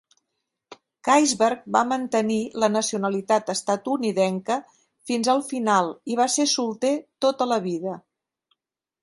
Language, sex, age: Catalan, female, 60-69